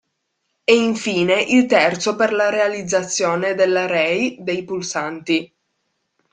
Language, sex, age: Italian, female, 19-29